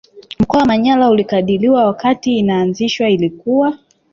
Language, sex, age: Swahili, female, 19-29